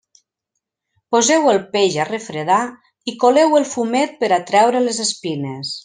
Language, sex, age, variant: Catalan, female, 50-59, Central